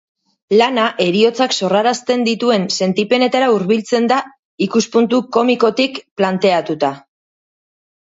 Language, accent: Basque, Mendebalekoa (Araba, Bizkaia, Gipuzkoako mendebaleko herri batzuk)